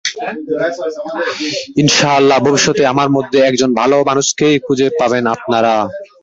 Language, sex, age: Bengali, male, 19-29